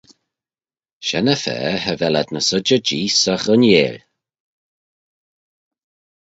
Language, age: Manx, 40-49